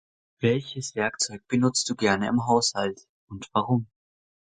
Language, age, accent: German, under 19, Deutschland Deutsch